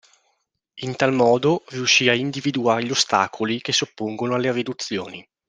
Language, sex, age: Italian, male, 19-29